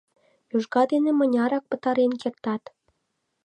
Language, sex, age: Mari, female, 19-29